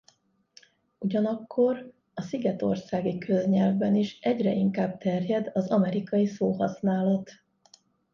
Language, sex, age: Hungarian, female, 50-59